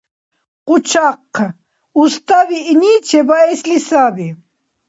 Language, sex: Dargwa, female